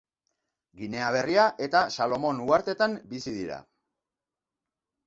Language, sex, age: Basque, male, 40-49